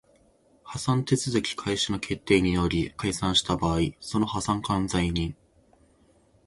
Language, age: Japanese, 19-29